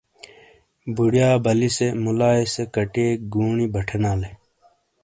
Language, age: Shina, 30-39